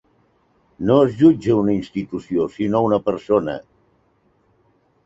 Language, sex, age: Catalan, male, 70-79